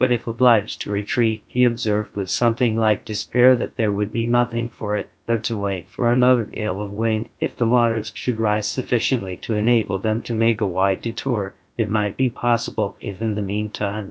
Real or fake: fake